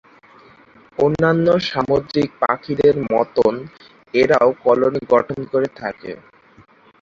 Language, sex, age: Bengali, male, 19-29